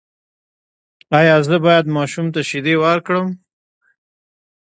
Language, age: Pashto, 30-39